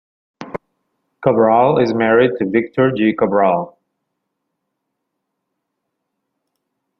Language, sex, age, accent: English, male, 30-39, United States English